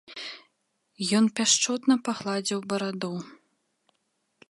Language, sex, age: Belarusian, female, 19-29